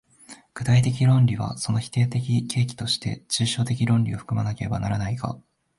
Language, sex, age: Japanese, male, 19-29